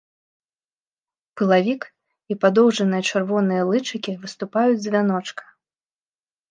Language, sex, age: Belarusian, female, 19-29